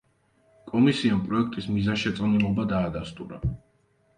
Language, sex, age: Georgian, male, 19-29